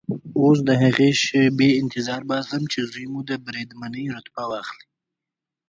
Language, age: Pashto, 19-29